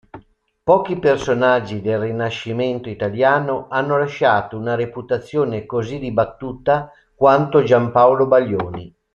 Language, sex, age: Italian, male, 60-69